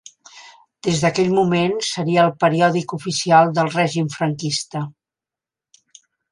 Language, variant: Catalan, Central